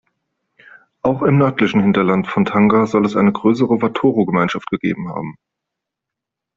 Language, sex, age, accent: German, male, 30-39, Deutschland Deutsch